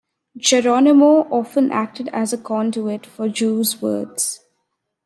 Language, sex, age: English, female, under 19